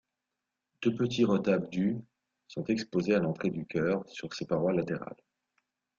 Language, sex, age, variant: French, male, 50-59, Français de métropole